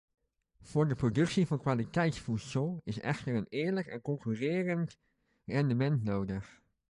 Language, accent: Dutch, Nederlands Nederlands